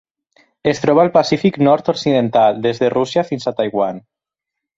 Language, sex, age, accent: Catalan, male, under 19, valencià